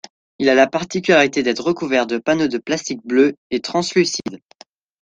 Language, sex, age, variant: French, male, under 19, Français de métropole